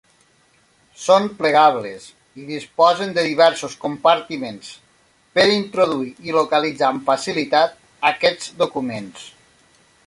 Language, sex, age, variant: Catalan, male, 40-49, Nord-Occidental